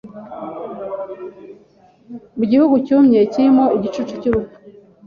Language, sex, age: Kinyarwanda, male, 19-29